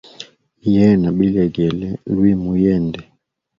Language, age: Hemba, 19-29